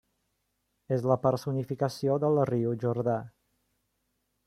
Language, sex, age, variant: Catalan, male, 30-39, Central